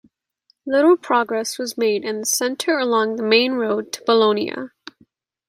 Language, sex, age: English, female, 19-29